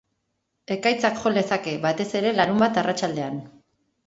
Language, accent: Basque, Erdialdekoa edo Nafarra (Gipuzkoa, Nafarroa)